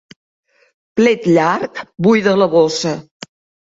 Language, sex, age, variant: Catalan, female, 70-79, Central